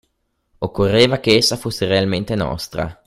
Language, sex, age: Italian, male, under 19